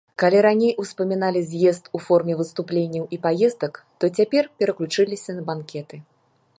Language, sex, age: Belarusian, female, 40-49